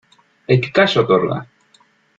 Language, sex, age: Spanish, male, 19-29